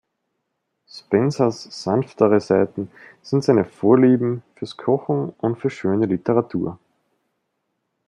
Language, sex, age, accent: German, male, 19-29, Österreichisches Deutsch